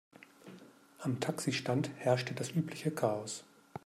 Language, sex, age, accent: German, male, 50-59, Deutschland Deutsch